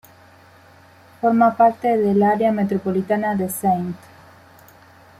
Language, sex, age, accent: Spanish, female, 30-39, Rioplatense: Argentina, Uruguay, este de Bolivia, Paraguay